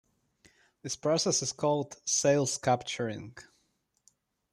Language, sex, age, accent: English, male, 30-39, United States English